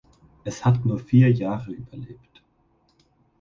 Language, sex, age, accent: German, male, 19-29, Deutschland Deutsch